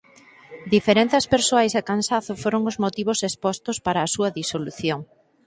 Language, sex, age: Galician, female, 40-49